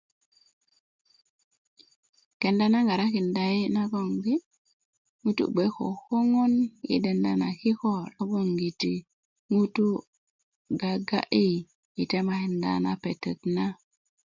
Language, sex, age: Kuku, female, 40-49